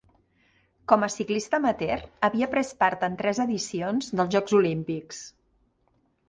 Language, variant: Catalan, Central